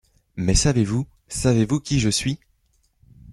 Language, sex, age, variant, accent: French, male, 19-29, Français d'Europe, Français de Belgique